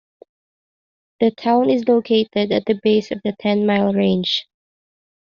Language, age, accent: English, 19-29, Filipino